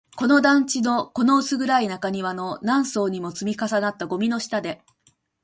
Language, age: Japanese, 40-49